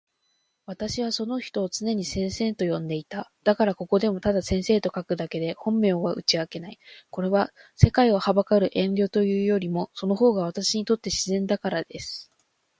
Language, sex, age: Japanese, female, 19-29